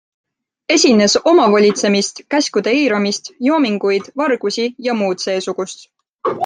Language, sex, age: Estonian, female, 19-29